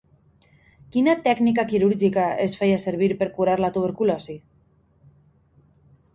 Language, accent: Catalan, valencià